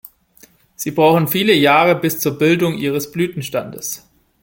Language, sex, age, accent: German, male, 19-29, Deutschland Deutsch